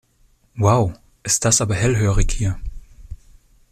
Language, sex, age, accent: German, male, 19-29, Deutschland Deutsch